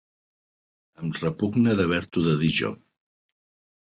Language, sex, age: Catalan, male, 50-59